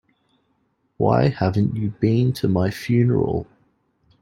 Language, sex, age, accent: English, male, 19-29, Australian English